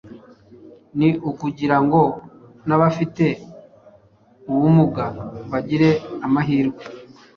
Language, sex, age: Kinyarwanda, male, 40-49